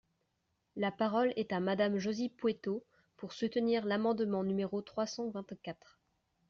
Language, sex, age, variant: French, female, 19-29, Français de métropole